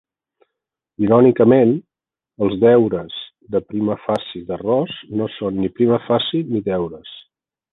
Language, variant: Catalan, Central